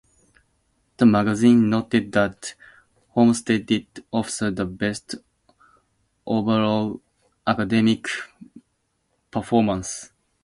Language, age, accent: English, 19-29, United States English